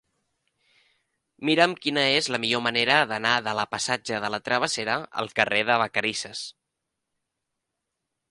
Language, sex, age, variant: Catalan, male, 19-29, Central